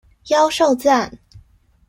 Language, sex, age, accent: Chinese, female, 19-29, 出生地：臺北市